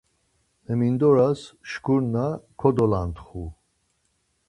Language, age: Laz, 60-69